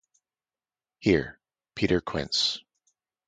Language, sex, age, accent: English, male, 30-39, United States English